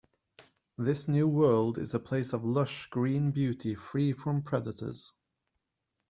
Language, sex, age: English, male, 30-39